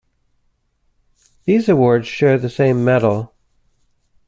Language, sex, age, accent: English, male, 40-49, United States English